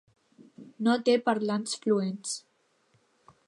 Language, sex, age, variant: Catalan, female, under 19, Alacantí